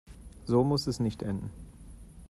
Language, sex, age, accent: German, male, 40-49, Deutschland Deutsch